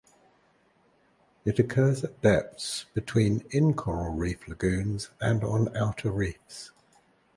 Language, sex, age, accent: English, male, 60-69, England English